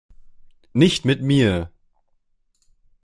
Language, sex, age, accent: German, male, 19-29, Deutschland Deutsch